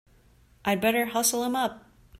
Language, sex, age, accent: English, female, 30-39, United States English